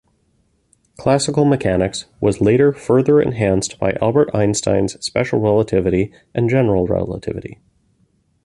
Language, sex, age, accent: English, male, 30-39, United States English